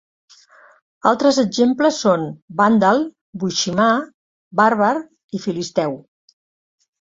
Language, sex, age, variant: Catalan, female, 70-79, Central